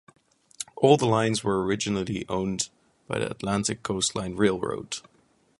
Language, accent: English, United States English